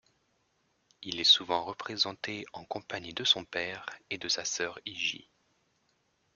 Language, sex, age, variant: French, male, 30-39, Français de métropole